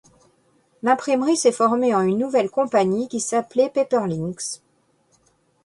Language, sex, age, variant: French, female, 50-59, Français de métropole